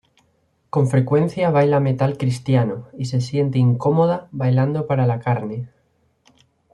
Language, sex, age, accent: Spanish, male, 19-29, España: Norte peninsular (Asturias, Castilla y León, Cantabria, País Vasco, Navarra, Aragón, La Rioja, Guadalajara, Cuenca)